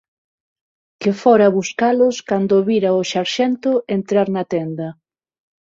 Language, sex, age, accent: Galician, female, 30-39, Normativo (estándar); Neofalante